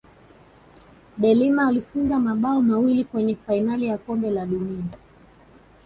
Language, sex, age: Swahili, female, 30-39